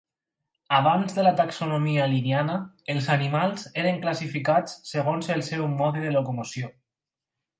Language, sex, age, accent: Catalan, male, 19-29, valencià